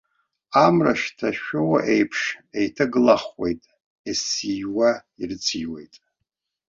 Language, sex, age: Abkhazian, male, 60-69